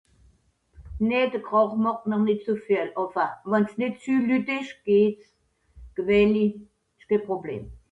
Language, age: French, 70-79